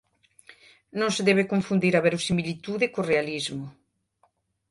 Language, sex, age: Galician, female, 50-59